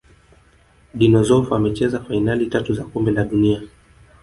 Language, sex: Swahili, male